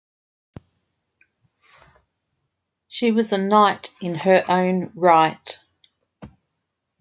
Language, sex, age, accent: English, female, 50-59, Australian English